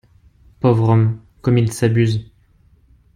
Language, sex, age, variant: French, male, 19-29, Français de métropole